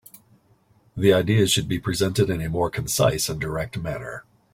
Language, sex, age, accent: English, male, 40-49, United States English